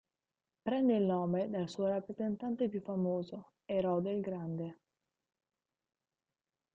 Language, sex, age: Italian, female, 19-29